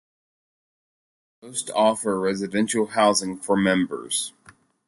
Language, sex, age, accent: English, male, 30-39, United States English